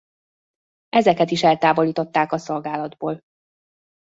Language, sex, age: Hungarian, female, 40-49